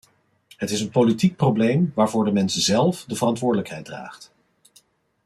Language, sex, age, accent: Dutch, male, 40-49, Nederlands Nederlands